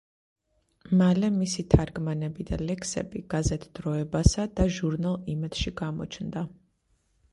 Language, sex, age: Georgian, female, 30-39